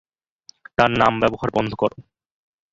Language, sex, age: Bengali, male, 19-29